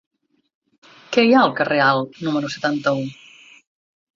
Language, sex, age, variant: Catalan, female, 40-49, Central